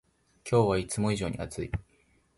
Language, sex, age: Japanese, male, 19-29